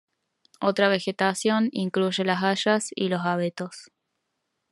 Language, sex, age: Spanish, female, 19-29